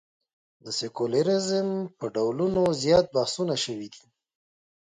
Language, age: Pashto, 30-39